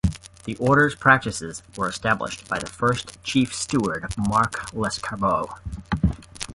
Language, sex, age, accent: English, male, 50-59, United States English